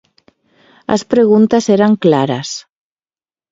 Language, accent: Galician, Normativo (estándar)